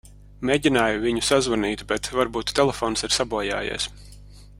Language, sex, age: Latvian, male, 30-39